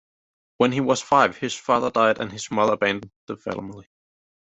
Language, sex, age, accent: English, male, 30-39, United States English